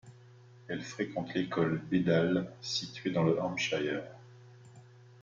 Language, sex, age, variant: French, male, 40-49, Français de métropole